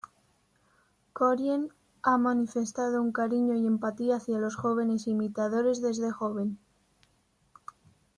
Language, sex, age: Spanish, female, under 19